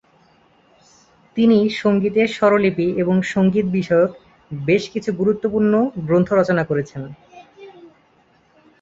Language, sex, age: Bengali, male, 19-29